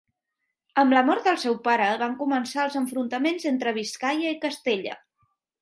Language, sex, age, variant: Catalan, female, 19-29, Central